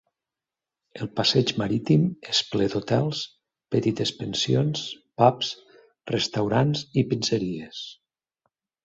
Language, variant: Catalan, Nord-Occidental